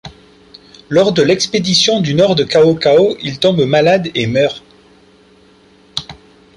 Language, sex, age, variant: French, male, 40-49, Français de métropole